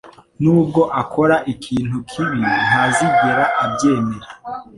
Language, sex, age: Kinyarwanda, male, 19-29